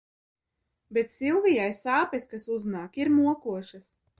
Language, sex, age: Latvian, female, 19-29